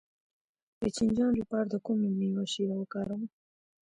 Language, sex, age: Pashto, female, 19-29